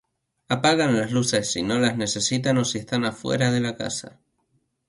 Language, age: Spanish, 19-29